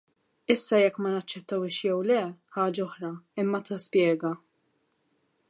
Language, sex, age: Maltese, female, 19-29